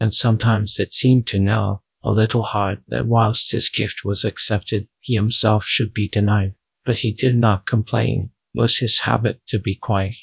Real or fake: fake